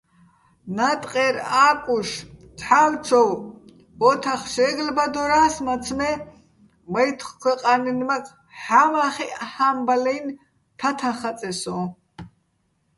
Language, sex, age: Bats, female, 70-79